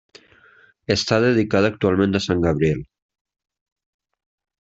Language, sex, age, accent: Catalan, male, 40-49, valencià